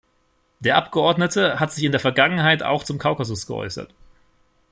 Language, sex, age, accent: German, male, 30-39, Deutschland Deutsch